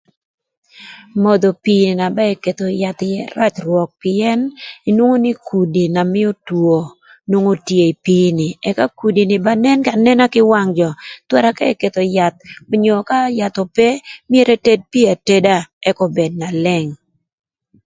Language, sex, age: Thur, female, 50-59